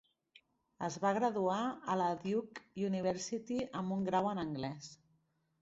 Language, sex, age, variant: Catalan, female, 30-39, Central